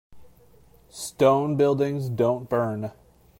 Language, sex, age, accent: English, male, 30-39, Canadian English